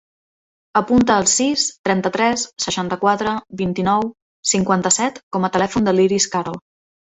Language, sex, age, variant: Catalan, female, 30-39, Central